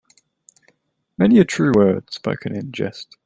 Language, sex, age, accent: English, male, 19-29, Australian English